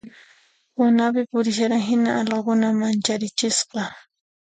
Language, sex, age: Puno Quechua, female, 19-29